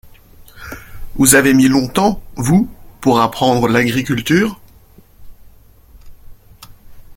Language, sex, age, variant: French, male, 30-39, Français de métropole